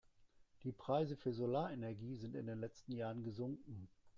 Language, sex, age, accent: German, male, 50-59, Deutschland Deutsch